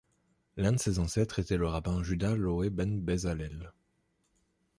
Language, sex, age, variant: French, male, 19-29, Français de métropole